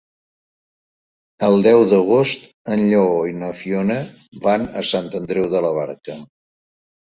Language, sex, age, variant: Catalan, male, 60-69, Central